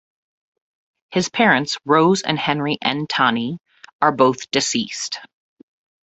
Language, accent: English, United States English